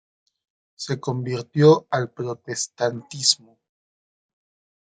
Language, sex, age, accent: Spanish, male, 40-49, México